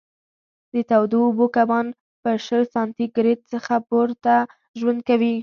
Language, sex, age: Pashto, female, 19-29